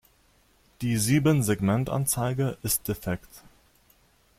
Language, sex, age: German, male, 30-39